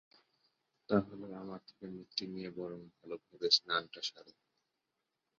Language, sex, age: Bengali, male, 19-29